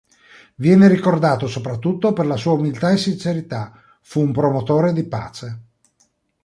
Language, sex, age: Italian, male, 40-49